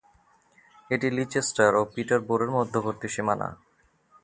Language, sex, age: Bengali, male, 30-39